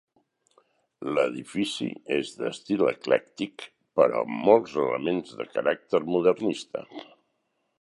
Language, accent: Catalan, Barceloní